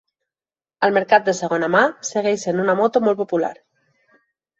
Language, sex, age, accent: Catalan, female, 30-39, valencià